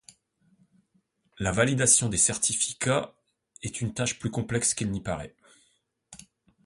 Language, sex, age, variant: French, male, 40-49, Français de métropole